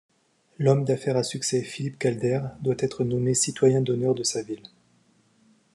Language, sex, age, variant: French, male, 30-39, Français de métropole